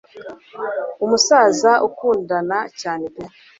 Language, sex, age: Kinyarwanda, female, 40-49